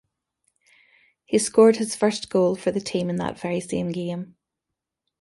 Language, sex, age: English, female, 50-59